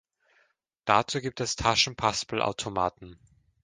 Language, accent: German, Österreichisches Deutsch